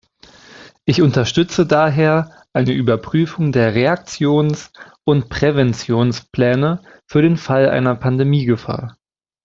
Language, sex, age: German, male, 19-29